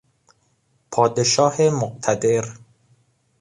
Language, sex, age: Persian, male, 19-29